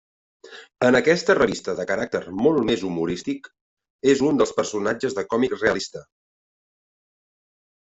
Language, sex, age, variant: Catalan, male, 40-49, Central